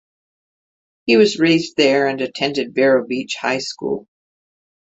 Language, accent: English, United States English